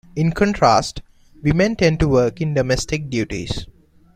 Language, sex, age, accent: English, male, 19-29, England English